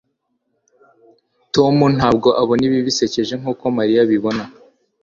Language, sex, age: Kinyarwanda, male, 19-29